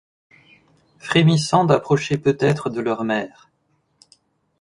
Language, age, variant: French, 19-29, Français de métropole